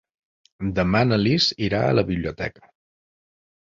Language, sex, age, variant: Catalan, male, 40-49, Balear